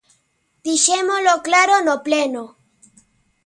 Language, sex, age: Galician, male, 50-59